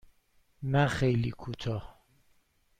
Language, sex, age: Persian, male, 30-39